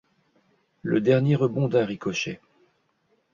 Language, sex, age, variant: French, male, 50-59, Français de métropole